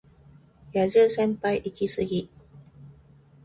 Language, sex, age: Japanese, female, 40-49